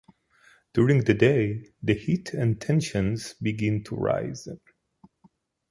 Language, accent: English, United States English